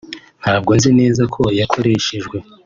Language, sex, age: Kinyarwanda, male, 19-29